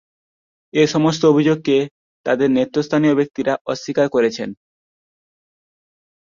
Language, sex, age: Bengali, male, 19-29